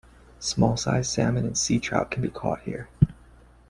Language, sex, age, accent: English, male, 30-39, United States English